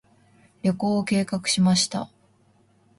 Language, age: Japanese, 19-29